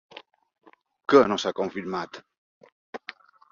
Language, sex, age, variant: Catalan, male, 50-59, Balear